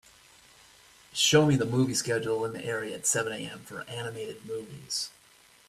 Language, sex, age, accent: English, male, 40-49, United States English